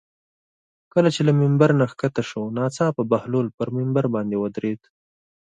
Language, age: Pashto, 19-29